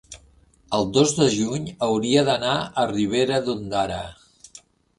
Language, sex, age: Catalan, male, 70-79